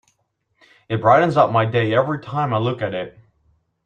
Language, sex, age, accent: English, male, 19-29, United States English